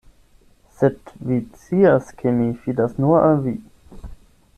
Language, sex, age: Esperanto, male, 19-29